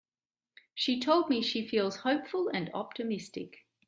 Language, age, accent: English, 40-49, Australian English